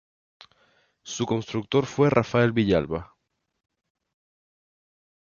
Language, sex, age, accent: Spanish, male, 19-29, España: Islas Canarias